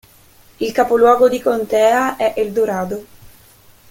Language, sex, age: Italian, female, 19-29